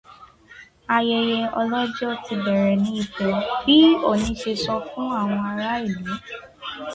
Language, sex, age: Yoruba, female, 19-29